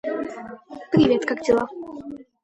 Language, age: Russian, under 19